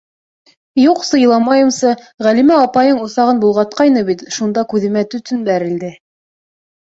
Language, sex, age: Bashkir, female, 19-29